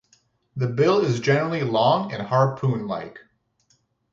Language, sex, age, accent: English, male, 19-29, United States English